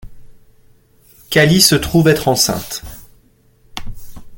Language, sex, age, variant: French, male, 30-39, Français de métropole